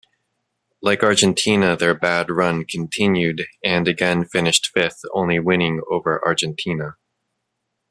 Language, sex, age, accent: English, male, 40-49, United States English